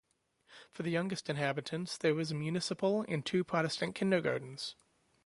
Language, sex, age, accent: English, male, under 19, United States English